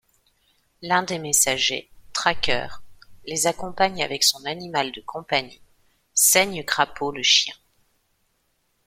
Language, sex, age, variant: French, female, 40-49, Français de métropole